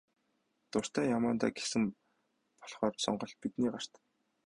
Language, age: Mongolian, 19-29